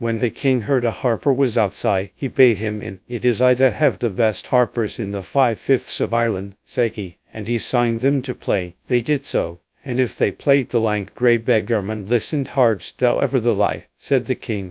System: TTS, GradTTS